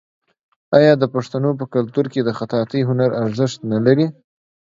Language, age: Pashto, under 19